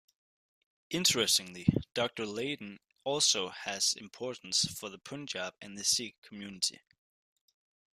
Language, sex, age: English, male, under 19